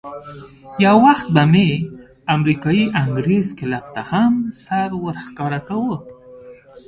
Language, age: Pashto, 30-39